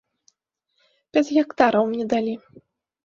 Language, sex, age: Belarusian, female, 40-49